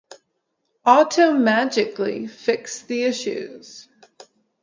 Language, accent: English, United States English